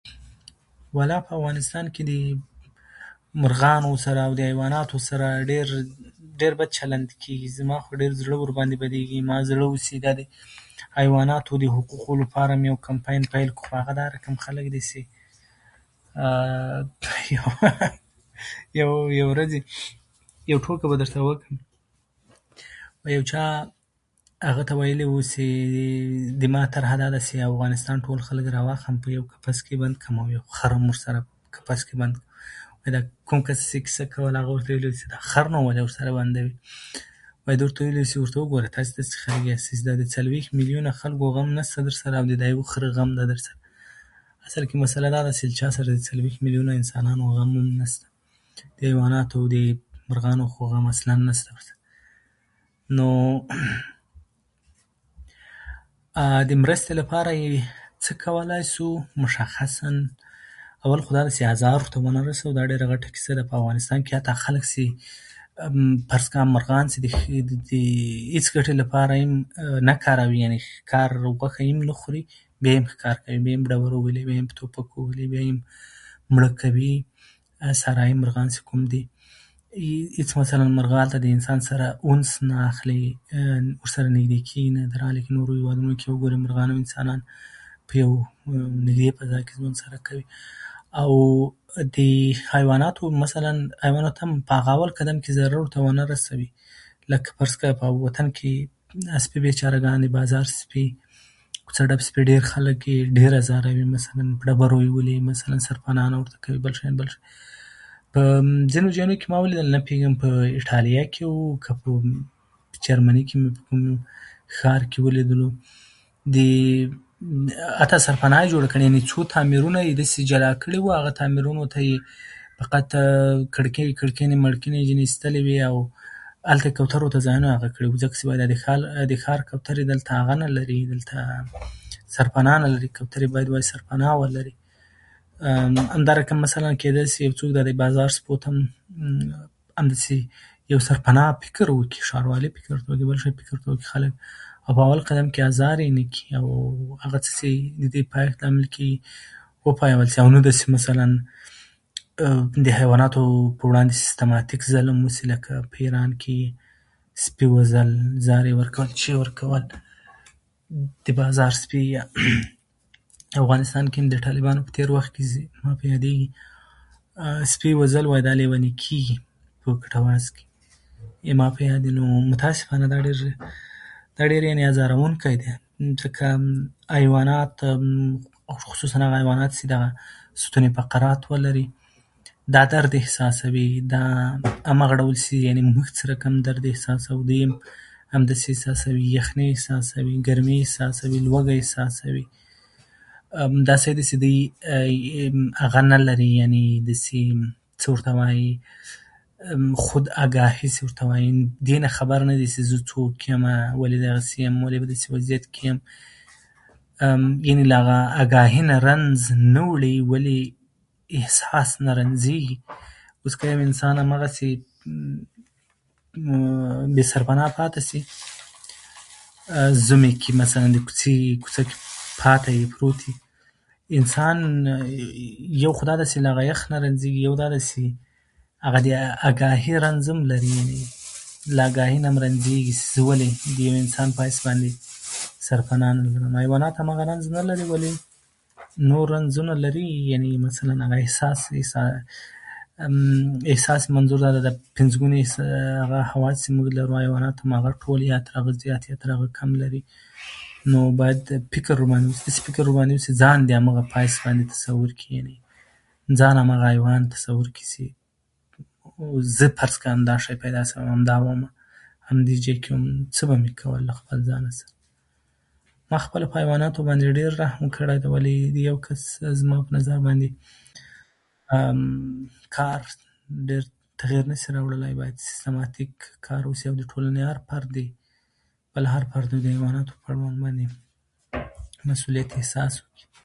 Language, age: Pashto, 30-39